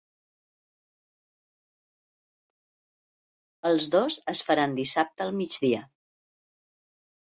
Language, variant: Catalan, Balear